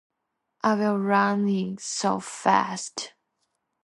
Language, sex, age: English, female, 19-29